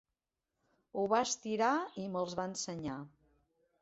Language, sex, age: Catalan, female, 50-59